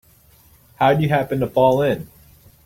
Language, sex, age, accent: English, male, 19-29, United States English